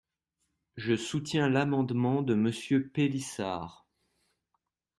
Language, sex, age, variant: French, male, 30-39, Français de métropole